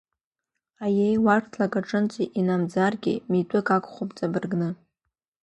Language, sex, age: Abkhazian, female, under 19